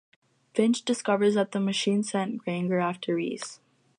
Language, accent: English, United States English